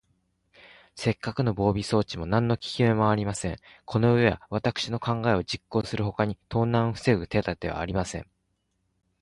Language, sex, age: Japanese, male, 40-49